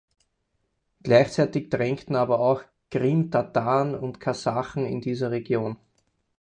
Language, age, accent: German, 30-39, Österreichisches Deutsch